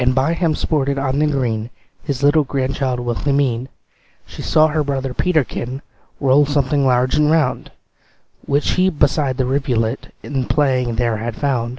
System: none